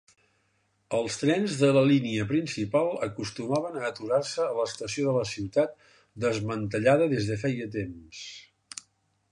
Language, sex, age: Catalan, male, 60-69